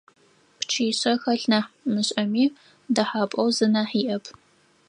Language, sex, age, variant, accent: Adyghe, female, 19-29, Адыгабзэ (Кирил, пстэумэ зэдыряе), Бжъэдыгъу (Bjeduğ)